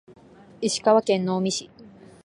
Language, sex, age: Japanese, female, under 19